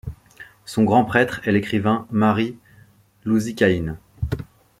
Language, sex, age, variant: French, male, 30-39, Français de métropole